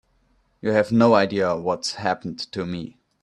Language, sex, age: English, male, 19-29